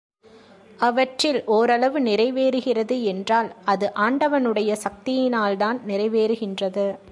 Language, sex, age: Tamil, female, 30-39